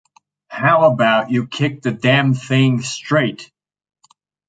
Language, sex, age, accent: English, male, 30-39, United States English; England English